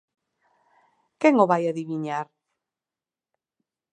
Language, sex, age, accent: Galician, female, 40-49, Oriental (común en zona oriental)